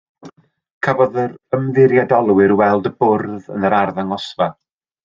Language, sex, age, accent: Welsh, male, 40-49, Y Deyrnas Unedig Cymraeg